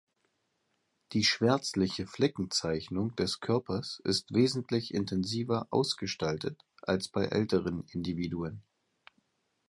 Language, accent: German, Deutschland Deutsch; Hochdeutsch